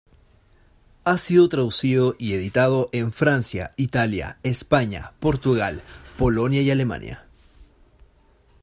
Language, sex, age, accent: Spanish, male, 19-29, Chileno: Chile, Cuyo